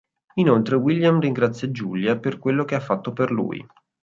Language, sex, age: Italian, male, 19-29